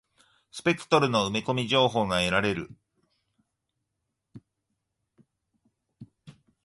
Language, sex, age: Japanese, male, 40-49